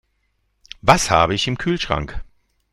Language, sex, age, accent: German, male, 50-59, Deutschland Deutsch